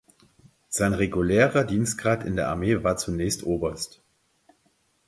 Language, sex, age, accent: German, male, 50-59, Deutschland Deutsch